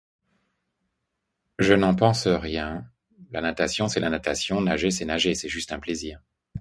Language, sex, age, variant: French, male, 50-59, Français de métropole